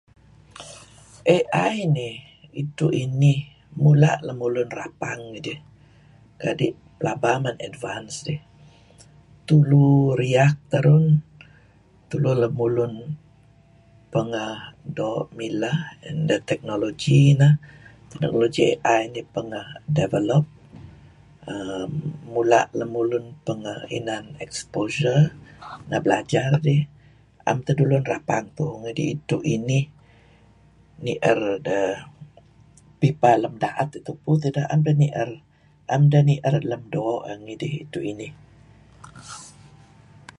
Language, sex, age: Kelabit, female, 60-69